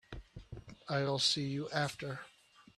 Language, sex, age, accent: English, male, 30-39, United States English